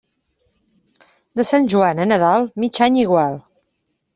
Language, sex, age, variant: Catalan, female, 40-49, Central